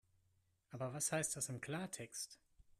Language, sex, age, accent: German, male, 30-39, Deutschland Deutsch